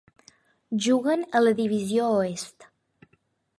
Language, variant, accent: Catalan, Balear, mallorquí